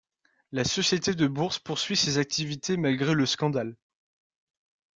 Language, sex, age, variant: French, male, 19-29, Français de métropole